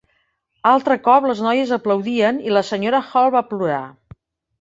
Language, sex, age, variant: Catalan, female, 50-59, Central